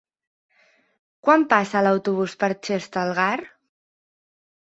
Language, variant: Catalan, Central